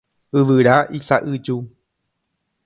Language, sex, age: Guarani, male, 30-39